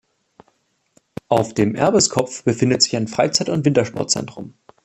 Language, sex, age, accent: German, male, 19-29, Deutschland Deutsch